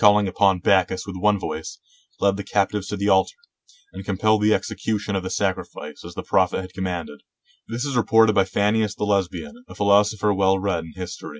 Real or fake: real